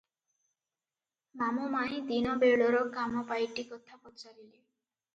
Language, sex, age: Odia, female, 19-29